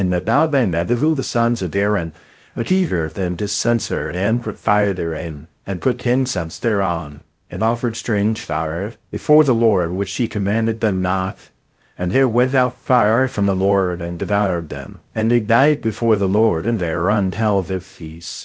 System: TTS, VITS